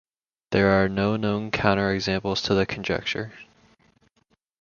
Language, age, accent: English, under 19, United States English